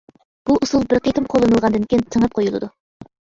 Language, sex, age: Uyghur, female, under 19